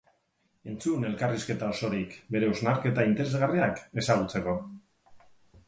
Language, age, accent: Basque, 40-49, Mendebalekoa (Araba, Bizkaia, Gipuzkoako mendebaleko herri batzuk)